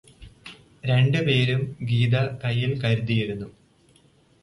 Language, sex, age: Malayalam, male, 19-29